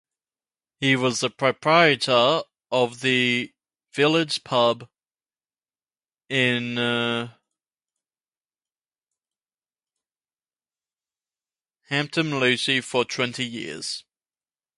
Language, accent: English, Australian English